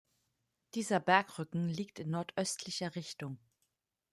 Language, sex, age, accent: German, female, 30-39, Deutschland Deutsch